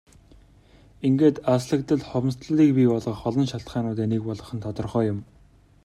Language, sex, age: Mongolian, male, 19-29